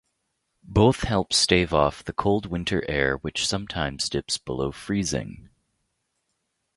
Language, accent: English, United States English